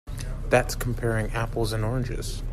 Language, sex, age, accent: English, male, 30-39, United States English